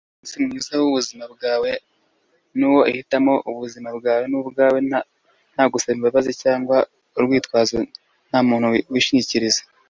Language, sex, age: Kinyarwanda, male, 40-49